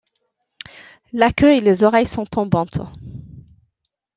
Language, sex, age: French, female, 30-39